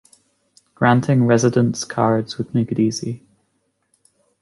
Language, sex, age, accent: English, female, 19-29, Scottish English